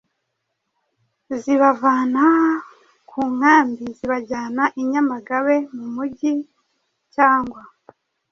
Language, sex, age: Kinyarwanda, female, 30-39